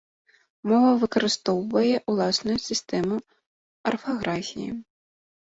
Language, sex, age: Belarusian, female, 30-39